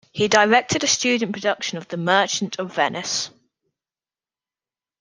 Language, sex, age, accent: English, male, under 19, England English